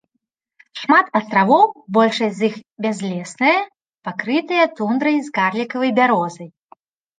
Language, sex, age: Belarusian, female, 19-29